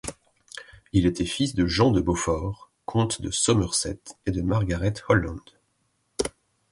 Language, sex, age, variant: French, male, 30-39, Français de métropole